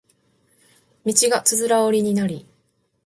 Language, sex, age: Japanese, female, 40-49